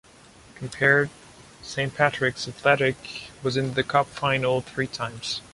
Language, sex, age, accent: English, male, 19-29, Canadian English